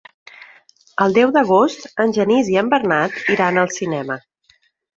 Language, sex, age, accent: Catalan, female, 40-49, Oriental